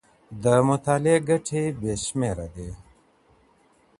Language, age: Pashto, 30-39